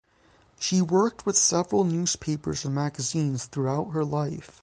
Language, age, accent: English, 19-29, United States English